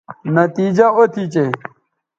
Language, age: Bateri, 19-29